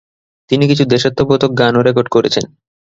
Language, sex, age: Bengali, male, 19-29